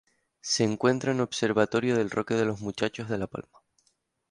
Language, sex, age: Spanish, male, 19-29